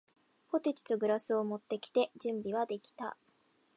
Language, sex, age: Japanese, female, 19-29